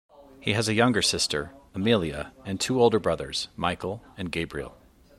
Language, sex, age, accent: English, male, 40-49, United States English